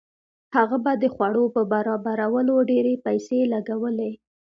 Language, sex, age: Pashto, female, 19-29